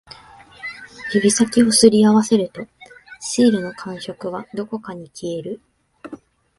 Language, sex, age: Japanese, female, 19-29